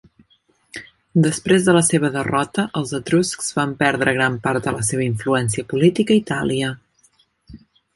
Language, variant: Catalan, Central